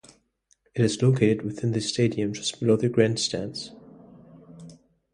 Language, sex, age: English, male, 19-29